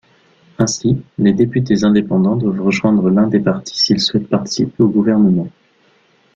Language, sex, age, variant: French, male, 19-29, Français de métropole